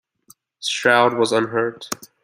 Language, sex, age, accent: English, male, 19-29, United States English